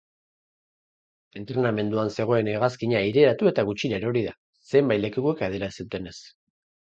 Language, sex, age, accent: Basque, male, 40-49, Mendebalekoa (Araba, Bizkaia, Gipuzkoako mendebaleko herri batzuk)